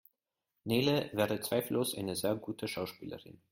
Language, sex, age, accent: German, male, 19-29, Österreichisches Deutsch